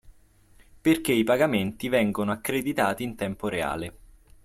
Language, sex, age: Italian, male, 19-29